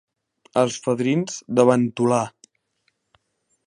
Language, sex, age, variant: Catalan, male, under 19, Central